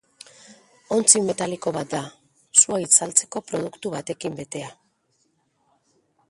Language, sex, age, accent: Basque, female, 50-59, Mendebalekoa (Araba, Bizkaia, Gipuzkoako mendebaleko herri batzuk)